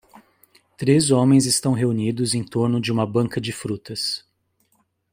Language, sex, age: Portuguese, male, 40-49